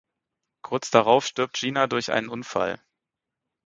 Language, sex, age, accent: German, male, 30-39, Deutschland Deutsch